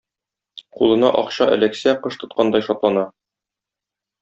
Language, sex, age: Tatar, male, 30-39